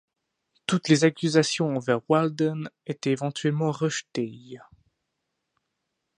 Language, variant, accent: French, Français d'Europe, Français de Suisse